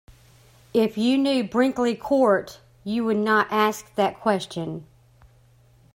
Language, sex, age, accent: English, female, 40-49, United States English